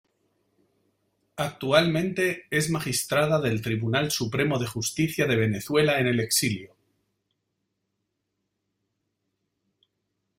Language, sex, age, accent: Spanish, male, 40-49, España: Norte peninsular (Asturias, Castilla y León, Cantabria, País Vasco, Navarra, Aragón, La Rioja, Guadalajara, Cuenca)